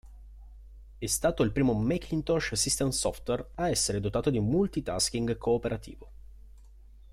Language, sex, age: Italian, male, 30-39